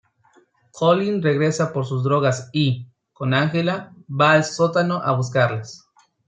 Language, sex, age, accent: Spanish, male, 30-39, México